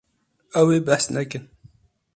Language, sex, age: Kurdish, male, 30-39